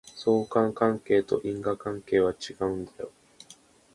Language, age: Japanese, under 19